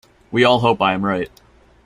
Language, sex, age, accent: English, male, 19-29, United States English